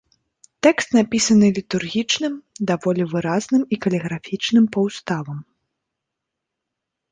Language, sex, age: Belarusian, female, 19-29